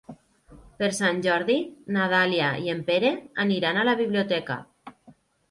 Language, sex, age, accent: Catalan, female, 30-39, valencià